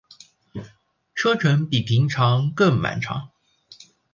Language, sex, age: Chinese, male, 19-29